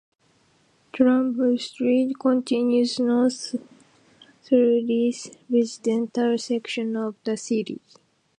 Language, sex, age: English, female, 19-29